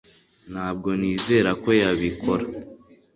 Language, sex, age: Kinyarwanda, male, under 19